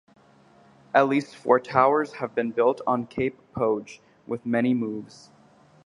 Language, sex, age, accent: English, male, 19-29, United States English